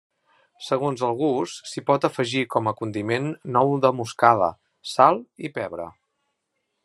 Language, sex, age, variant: Catalan, male, 40-49, Central